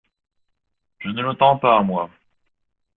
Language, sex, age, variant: French, male, 30-39, Français de métropole